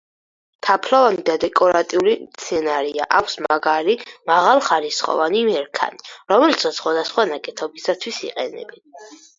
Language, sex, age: Georgian, female, under 19